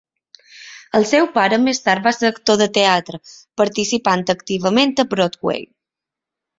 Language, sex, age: Catalan, female, 30-39